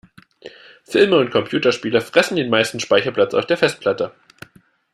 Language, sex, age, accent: German, male, 19-29, Deutschland Deutsch